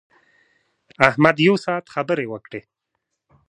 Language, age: Pashto, 19-29